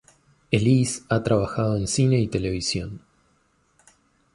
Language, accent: Spanish, Rioplatense: Argentina, Uruguay, este de Bolivia, Paraguay